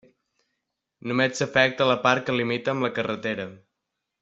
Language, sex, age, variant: Catalan, male, under 19, Balear